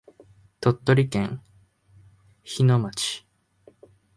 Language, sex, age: Japanese, male, 19-29